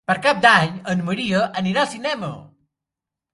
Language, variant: Catalan, Central